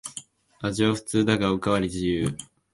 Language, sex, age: Japanese, male, under 19